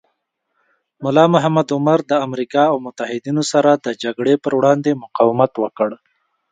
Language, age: Pashto, 19-29